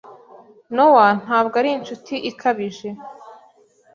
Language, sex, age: Kinyarwanda, female, 19-29